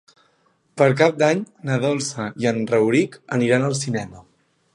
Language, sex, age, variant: Catalan, male, 19-29, Central